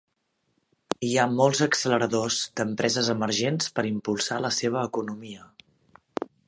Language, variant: Catalan, Central